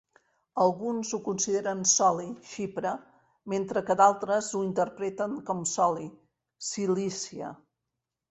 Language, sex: Catalan, female